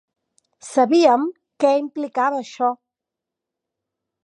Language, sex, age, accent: Catalan, female, 30-39, central; nord-occidental